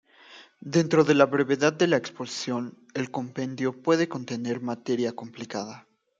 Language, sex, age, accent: Spanish, male, 19-29, México